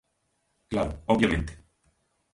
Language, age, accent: Galician, 19-29, Central (gheada)